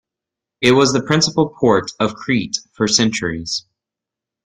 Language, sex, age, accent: English, male, 19-29, United States English